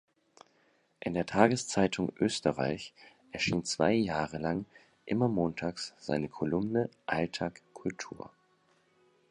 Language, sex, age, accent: German, male, 19-29, Deutschland Deutsch; Hochdeutsch